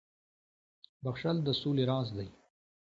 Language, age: Pashto, 19-29